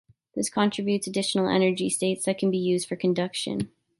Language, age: English, 19-29